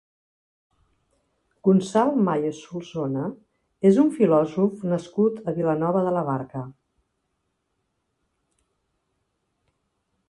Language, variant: Catalan, Central